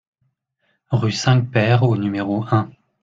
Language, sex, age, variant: French, male, 40-49, Français de métropole